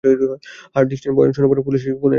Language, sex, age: Bengali, male, 19-29